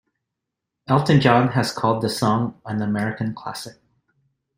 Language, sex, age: English, male, 40-49